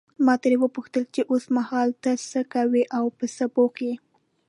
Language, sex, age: Pashto, female, 19-29